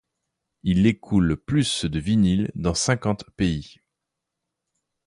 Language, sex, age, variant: French, male, 30-39, Français de métropole